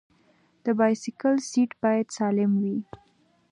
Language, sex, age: Pashto, female, 19-29